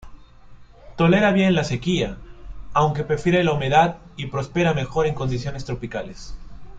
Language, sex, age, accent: Spanish, male, 30-39, Andino-Pacífico: Colombia, Perú, Ecuador, oeste de Bolivia y Venezuela andina